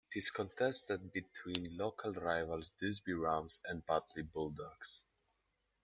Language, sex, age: English, male, under 19